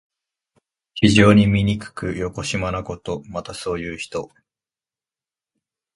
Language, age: Japanese, 19-29